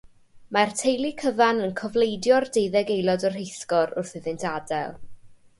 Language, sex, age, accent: Welsh, female, 19-29, Y Deyrnas Unedig Cymraeg